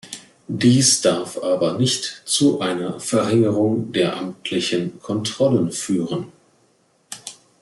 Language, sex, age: German, male, 40-49